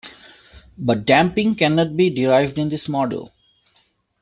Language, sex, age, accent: English, male, 19-29, England English